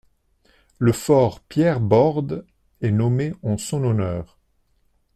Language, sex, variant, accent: French, male, Français d'Europe, Français de Suisse